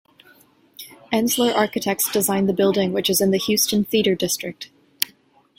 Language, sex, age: English, female, 19-29